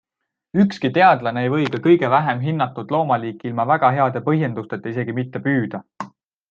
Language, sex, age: Estonian, male, 19-29